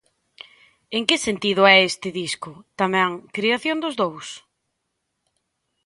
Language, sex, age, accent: Galician, female, 19-29, Normativo (estándar)